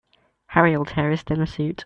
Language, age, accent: English, under 19, England English